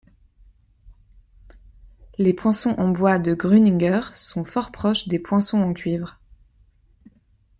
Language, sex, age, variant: French, female, 30-39, Français de métropole